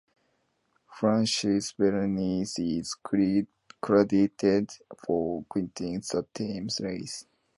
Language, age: English, 19-29